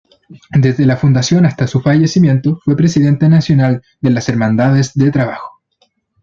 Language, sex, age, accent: Spanish, male, 19-29, Chileno: Chile, Cuyo